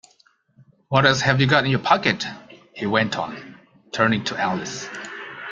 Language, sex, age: English, male, 40-49